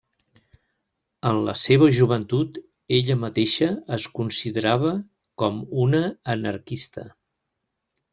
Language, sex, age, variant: Catalan, male, 60-69, Central